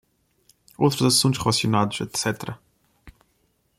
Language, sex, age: Portuguese, male, 19-29